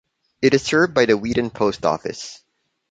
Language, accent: English, Filipino